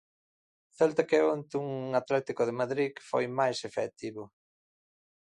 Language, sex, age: Galician, male, 50-59